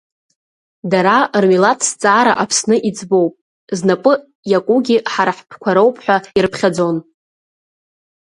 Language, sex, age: Abkhazian, female, under 19